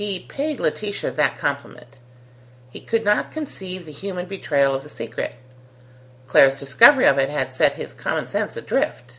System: none